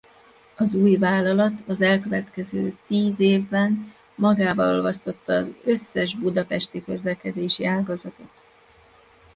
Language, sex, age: Hungarian, female, 50-59